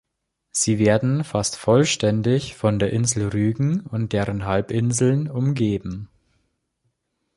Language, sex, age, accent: German, male, under 19, Deutschland Deutsch